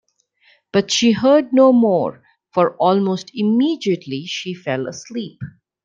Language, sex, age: English, female, under 19